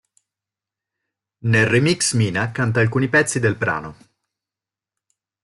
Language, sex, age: Italian, male, 40-49